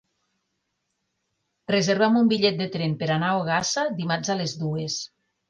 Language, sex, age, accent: Catalan, female, 40-49, Lleidatà